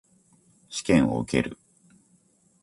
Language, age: Japanese, 40-49